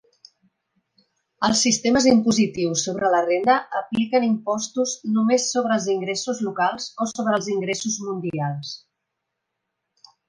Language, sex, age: Catalan, female, 40-49